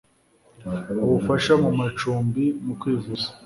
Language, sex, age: Kinyarwanda, male, 19-29